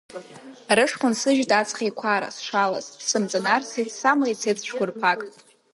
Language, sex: Abkhazian, female